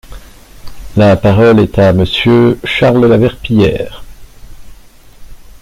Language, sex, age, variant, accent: French, male, 50-59, Français d'Europe, Français de Belgique